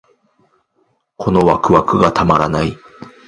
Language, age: Japanese, 30-39